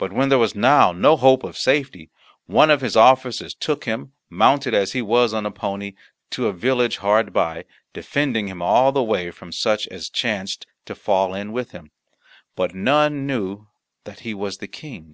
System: none